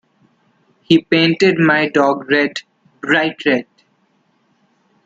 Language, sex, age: English, male, under 19